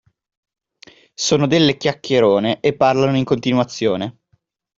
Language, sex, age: Italian, male, 19-29